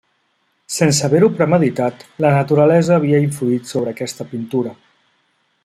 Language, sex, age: Catalan, male, 40-49